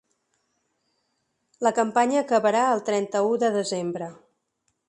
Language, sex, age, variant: Catalan, female, 40-49, Central